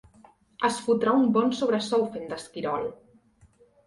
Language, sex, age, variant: Catalan, female, 19-29, Central